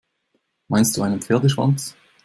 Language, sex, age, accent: German, male, 19-29, Schweizerdeutsch